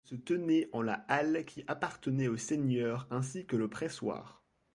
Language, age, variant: French, 19-29, Français de métropole